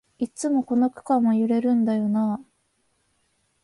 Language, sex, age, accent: Japanese, female, 19-29, 関東